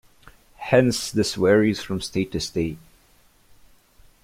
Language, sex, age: English, male, under 19